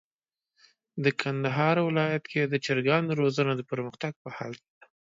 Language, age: Pashto, 19-29